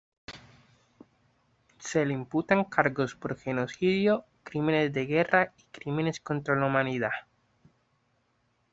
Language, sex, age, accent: Spanish, male, 19-29, Caribe: Cuba, Venezuela, Puerto Rico, República Dominicana, Panamá, Colombia caribeña, México caribeño, Costa del golfo de México